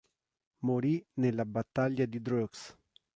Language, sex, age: Italian, male, 40-49